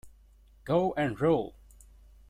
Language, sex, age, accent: English, male, 19-29, United States English